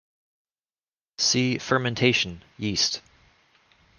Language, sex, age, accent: English, male, 30-39, United States English